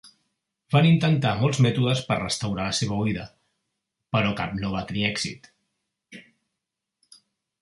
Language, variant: Catalan, Central